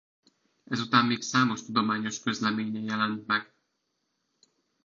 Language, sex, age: Hungarian, male, 19-29